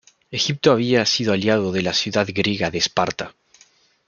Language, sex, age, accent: Spanish, male, 19-29, Rioplatense: Argentina, Uruguay, este de Bolivia, Paraguay